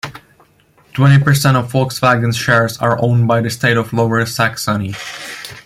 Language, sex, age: English, male, under 19